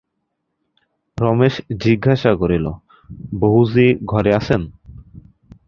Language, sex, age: Bengali, male, 19-29